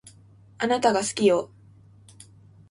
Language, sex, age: Japanese, female, 19-29